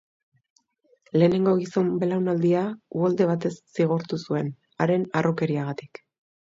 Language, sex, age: Basque, female, 30-39